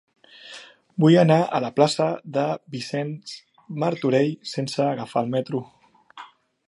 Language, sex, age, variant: Catalan, male, 30-39, Central